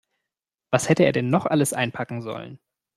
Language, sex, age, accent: German, male, 19-29, Deutschland Deutsch